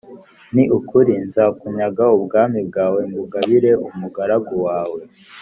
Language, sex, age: Kinyarwanda, male, under 19